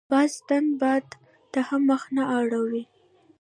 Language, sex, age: Pashto, female, 19-29